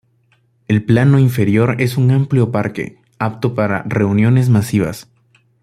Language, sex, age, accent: Spanish, male, 19-29, América central